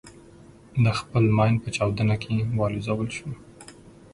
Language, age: Pashto, 30-39